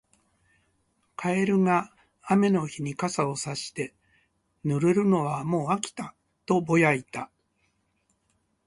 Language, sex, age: Japanese, male, 60-69